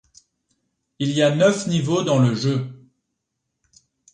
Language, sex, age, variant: French, male, 30-39, Français de métropole